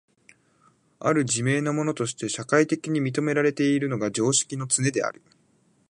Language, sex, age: Japanese, male, 19-29